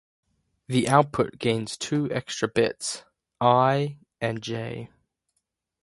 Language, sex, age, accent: English, male, under 19, Australian English; Canadian English